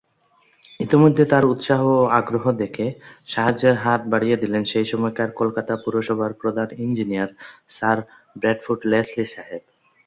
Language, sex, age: Bengali, male, 19-29